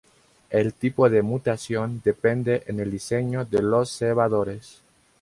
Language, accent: Spanish, Andino-Pacífico: Colombia, Perú, Ecuador, oeste de Bolivia y Venezuela andina